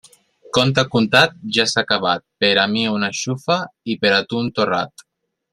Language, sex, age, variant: Catalan, male, 19-29, Central